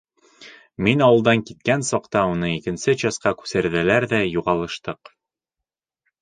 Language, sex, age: Bashkir, male, under 19